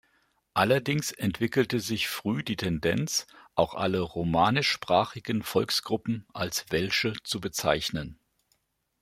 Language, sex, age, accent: German, male, 50-59, Deutschland Deutsch